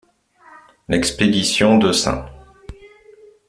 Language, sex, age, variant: French, male, 30-39, Français de métropole